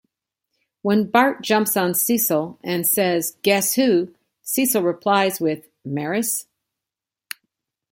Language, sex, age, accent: English, female, 60-69, United States English